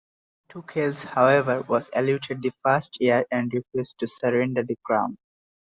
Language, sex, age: English, male, under 19